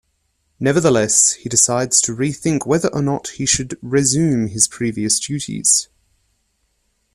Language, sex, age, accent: English, male, 19-29, Australian English